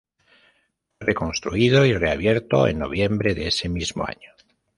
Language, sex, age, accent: Spanish, male, 50-59, España: Norte peninsular (Asturias, Castilla y León, Cantabria, País Vasco, Navarra, Aragón, La Rioja, Guadalajara, Cuenca)